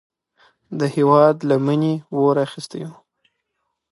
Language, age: Pashto, 19-29